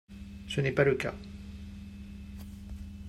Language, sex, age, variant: French, male, 40-49, Français de métropole